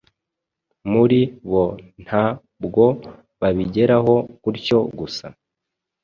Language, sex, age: Kinyarwanda, male, 30-39